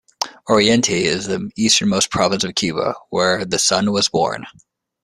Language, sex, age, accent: English, male, 30-39, United States English